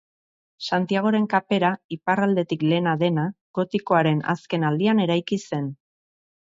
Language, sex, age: Basque, female, 40-49